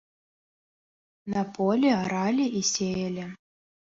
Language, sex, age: Belarusian, female, 19-29